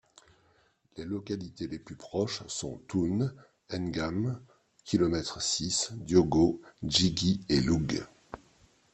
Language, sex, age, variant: French, male, 50-59, Français de métropole